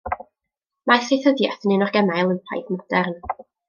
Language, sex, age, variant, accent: Welsh, female, 19-29, North-Eastern Welsh, Y Deyrnas Unedig Cymraeg